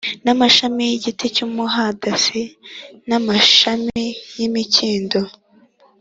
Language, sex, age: Kinyarwanda, female, 19-29